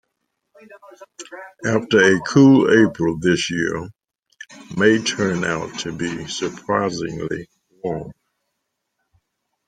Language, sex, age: English, male, 70-79